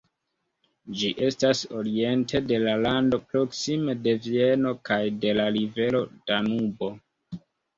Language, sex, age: Esperanto, male, 19-29